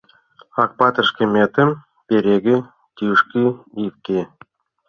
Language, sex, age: Mari, male, 40-49